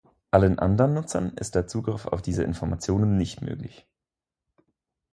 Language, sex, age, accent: German, male, 19-29, Schweizerdeutsch